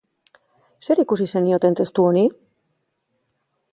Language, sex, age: Basque, female, 50-59